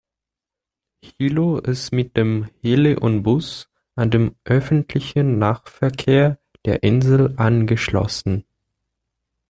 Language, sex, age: German, male, 19-29